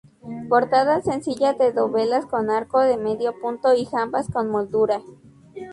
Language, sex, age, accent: Spanish, female, 19-29, México